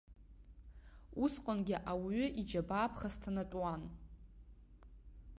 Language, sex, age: Abkhazian, female, 19-29